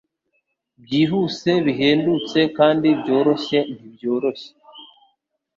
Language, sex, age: Kinyarwanda, male, 19-29